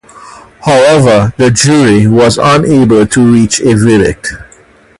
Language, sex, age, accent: English, male, 40-49, West Indies and Bermuda (Bahamas, Bermuda, Jamaica, Trinidad)